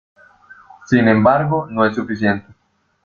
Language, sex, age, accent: Spanish, male, 19-29, Andino-Pacífico: Colombia, Perú, Ecuador, oeste de Bolivia y Venezuela andina